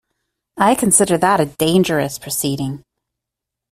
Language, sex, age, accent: English, female, 40-49, United States English